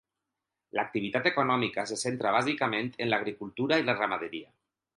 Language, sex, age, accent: Catalan, male, 40-49, valencià